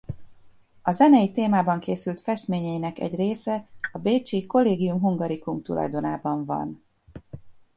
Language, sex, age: Hungarian, female, 50-59